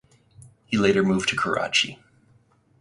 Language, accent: English, United States English